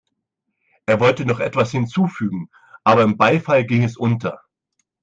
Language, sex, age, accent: German, male, 30-39, Deutschland Deutsch